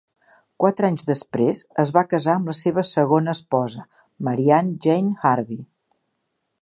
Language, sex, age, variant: Catalan, female, 60-69, Septentrional